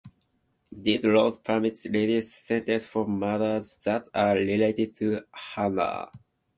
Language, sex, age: English, male, 19-29